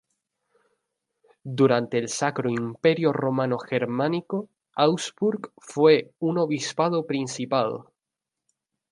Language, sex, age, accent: Spanish, male, 19-29, España: Islas Canarias